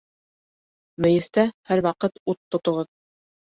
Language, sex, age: Bashkir, female, 30-39